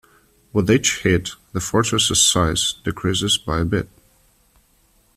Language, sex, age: English, male, 30-39